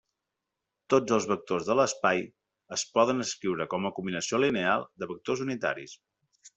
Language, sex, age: Catalan, male, 40-49